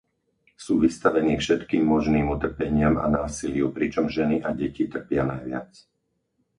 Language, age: Slovak, 50-59